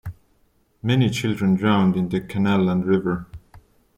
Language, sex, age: English, male, 19-29